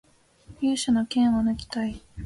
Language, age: Japanese, 19-29